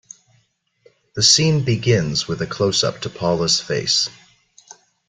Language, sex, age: English, male, 19-29